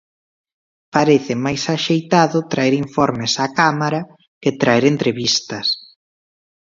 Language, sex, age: Galician, male, 19-29